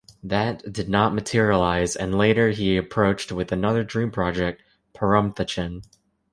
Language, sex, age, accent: English, male, 19-29, United States English